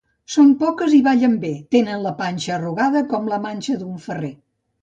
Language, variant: Catalan, Central